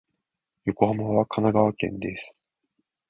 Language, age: Japanese, 19-29